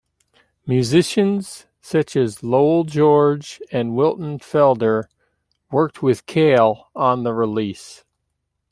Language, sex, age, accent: English, male, 40-49, United States English